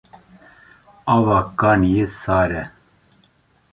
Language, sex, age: Kurdish, male, 30-39